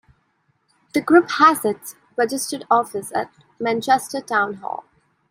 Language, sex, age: English, female, 19-29